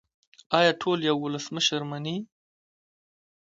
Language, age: Pashto, 30-39